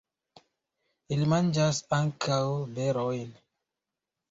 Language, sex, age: Esperanto, male, 19-29